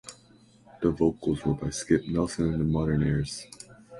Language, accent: English, Canadian English